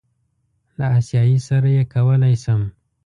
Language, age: Pashto, 19-29